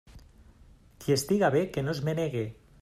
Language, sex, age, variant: Catalan, male, 40-49, Central